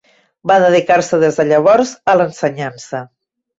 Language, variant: Catalan, Central